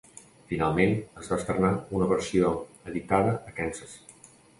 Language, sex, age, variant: Catalan, male, 40-49, Nord-Occidental